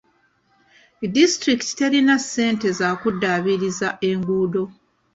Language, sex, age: Ganda, female, 30-39